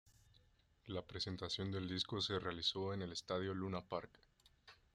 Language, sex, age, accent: Spanish, male, 19-29, México